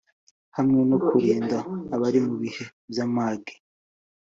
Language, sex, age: Kinyarwanda, male, 19-29